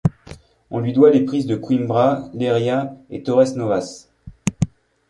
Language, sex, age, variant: French, male, 30-39, Français de métropole